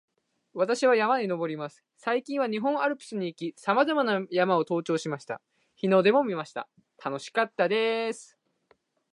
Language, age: Japanese, 19-29